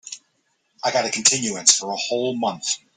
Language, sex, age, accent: English, male, 40-49, United States English